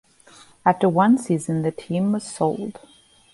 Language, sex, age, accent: English, female, 30-39, United States English